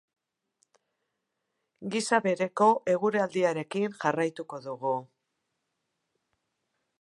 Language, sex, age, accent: Basque, female, 50-59, Mendebalekoa (Araba, Bizkaia, Gipuzkoako mendebaleko herri batzuk)